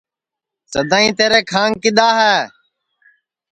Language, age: Sansi, 19-29